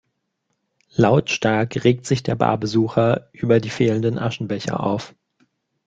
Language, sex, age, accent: German, male, 19-29, Deutschland Deutsch